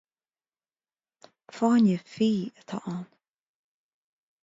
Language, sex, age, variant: Irish, female, 30-39, Gaeilge Chonnacht